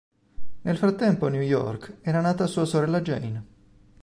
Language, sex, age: Italian, male, 40-49